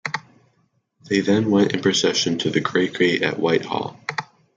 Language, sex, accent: English, male, United States English